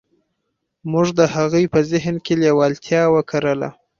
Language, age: Pashto, 19-29